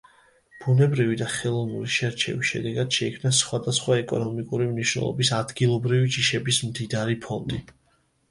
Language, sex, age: Georgian, male, 19-29